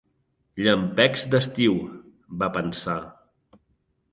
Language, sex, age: Catalan, male, 40-49